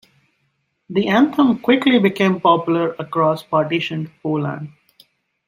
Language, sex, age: English, male, 19-29